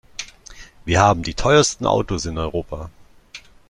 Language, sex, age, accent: German, male, 30-39, Deutschland Deutsch